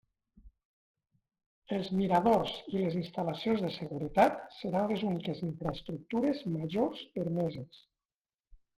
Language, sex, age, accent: Catalan, male, 50-59, valencià